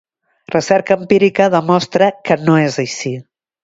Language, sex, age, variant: Catalan, female, 50-59, Septentrional